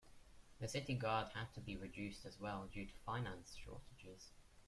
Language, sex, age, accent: English, male, under 19, England English